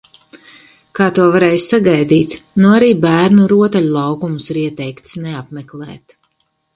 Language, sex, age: Latvian, female, 50-59